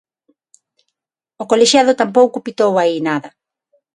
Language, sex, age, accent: Galician, female, 40-49, Atlántico (seseo e gheada); Neofalante